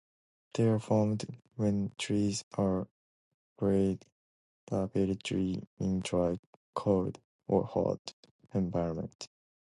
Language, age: English, 19-29